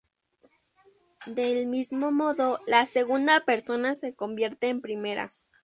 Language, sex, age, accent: Spanish, female, under 19, México